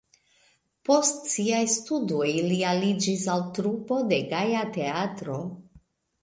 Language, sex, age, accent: Esperanto, female, 50-59, Internacia